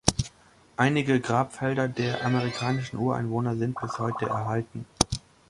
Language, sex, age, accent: German, male, 19-29, Deutschland Deutsch